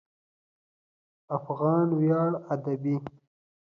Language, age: Pashto, 19-29